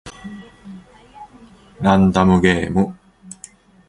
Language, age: Japanese, 40-49